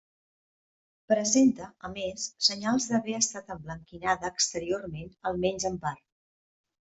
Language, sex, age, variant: Catalan, female, 50-59, Central